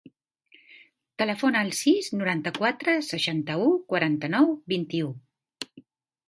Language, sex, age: Catalan, female, 60-69